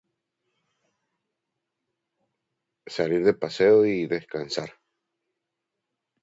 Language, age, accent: Spanish, under 19, Andino-Pacífico: Colombia, Perú, Ecuador, oeste de Bolivia y Venezuela andina